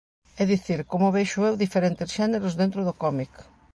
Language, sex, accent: Galician, female, Normativo (estándar)